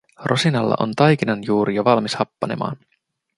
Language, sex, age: Finnish, male, 30-39